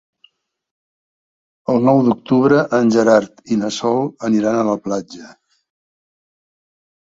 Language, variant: Catalan, Central